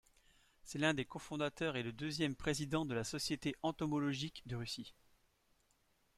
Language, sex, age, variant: French, male, 40-49, Français de métropole